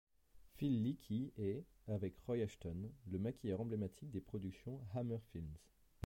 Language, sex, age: French, male, 30-39